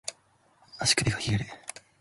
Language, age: Japanese, 19-29